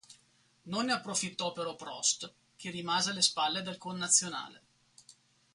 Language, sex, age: Italian, male, 40-49